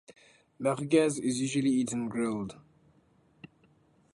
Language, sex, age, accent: English, male, 19-29, Southern African (South Africa, Zimbabwe, Namibia)